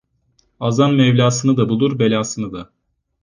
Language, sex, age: Turkish, male, 19-29